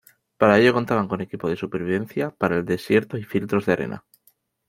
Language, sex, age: Spanish, male, 19-29